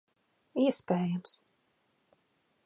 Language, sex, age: Latvian, female, 30-39